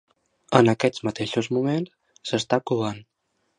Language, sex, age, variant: Catalan, male, 19-29, Central